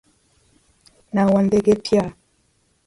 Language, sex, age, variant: Swahili, female, 19-29, Kiswahili cha Bara ya Kenya